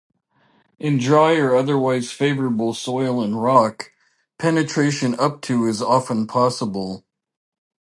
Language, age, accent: English, 50-59, Canadian English